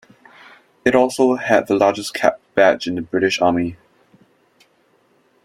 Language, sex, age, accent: English, male, 19-29, Singaporean English